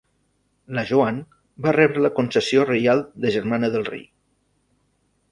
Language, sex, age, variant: Catalan, male, 40-49, Central